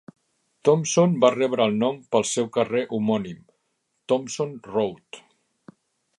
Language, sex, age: Catalan, male, 50-59